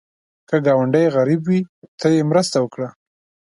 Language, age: Pashto, 19-29